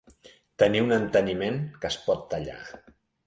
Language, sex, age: Catalan, male, 50-59